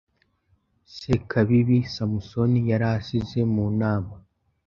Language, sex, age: Kinyarwanda, male, under 19